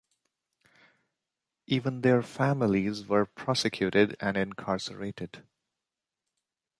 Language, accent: English, India and South Asia (India, Pakistan, Sri Lanka)